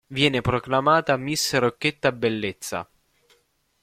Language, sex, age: Italian, male, 19-29